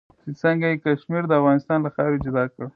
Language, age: Pashto, 30-39